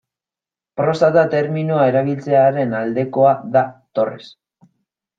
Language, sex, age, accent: Basque, male, 19-29, Mendebalekoa (Araba, Bizkaia, Gipuzkoako mendebaleko herri batzuk)